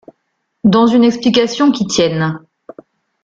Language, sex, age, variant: French, female, 40-49, Français de métropole